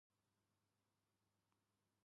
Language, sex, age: Japanese, female, under 19